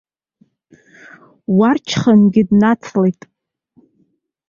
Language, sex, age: Abkhazian, female, 30-39